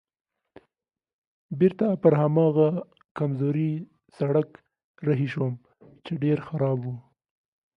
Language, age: Pashto, 19-29